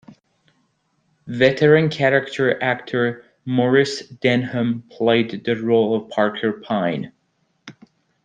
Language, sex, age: English, male, 30-39